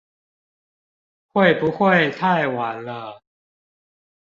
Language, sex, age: Chinese, male, 50-59